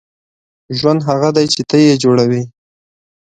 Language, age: Pashto, 19-29